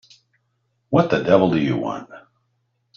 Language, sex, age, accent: English, male, 50-59, United States English